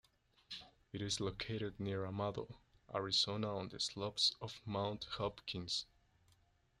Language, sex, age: English, male, 19-29